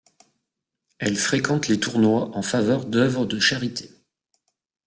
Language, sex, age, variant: French, male, 40-49, Français de métropole